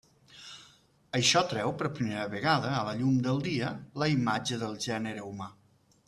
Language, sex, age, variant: Catalan, male, 40-49, Nord-Occidental